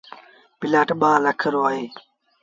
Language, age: Sindhi Bhil, under 19